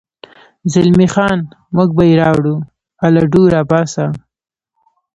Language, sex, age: Pashto, female, 19-29